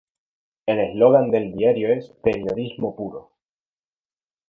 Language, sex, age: Spanish, male, 19-29